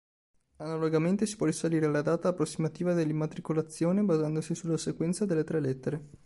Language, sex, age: Italian, male, 19-29